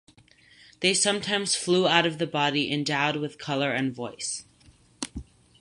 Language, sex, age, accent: English, male, under 19, United States English